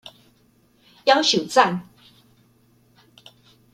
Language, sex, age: Chinese, female, 60-69